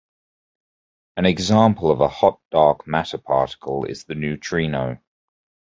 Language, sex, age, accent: English, male, 30-39, England English